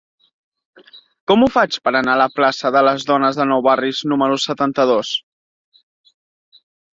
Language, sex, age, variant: Catalan, male, 19-29, Central